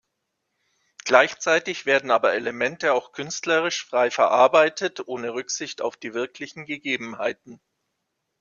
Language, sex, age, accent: German, male, 40-49, Deutschland Deutsch